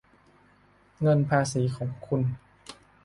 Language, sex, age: Thai, male, 19-29